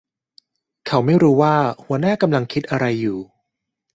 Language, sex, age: Thai, male, 30-39